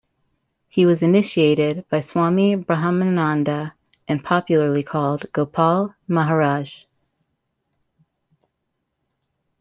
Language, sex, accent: English, female, United States English